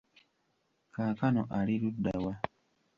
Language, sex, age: Ganda, male, 19-29